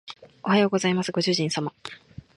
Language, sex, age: Japanese, female, 19-29